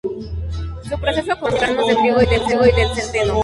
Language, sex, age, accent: Spanish, female, 40-49, México